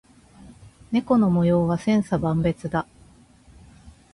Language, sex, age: Japanese, female, 40-49